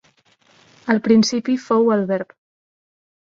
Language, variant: Catalan, Central